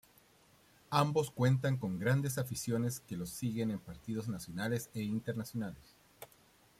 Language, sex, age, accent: Spanish, male, 40-49, Chileno: Chile, Cuyo